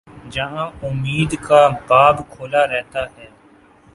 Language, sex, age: Urdu, male, 19-29